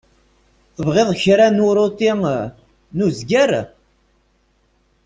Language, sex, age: Kabyle, male, 30-39